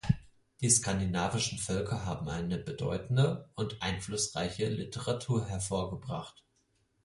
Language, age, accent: German, 30-39, Deutschland Deutsch